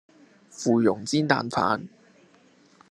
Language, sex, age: Cantonese, male, 19-29